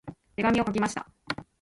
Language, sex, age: Japanese, female, 40-49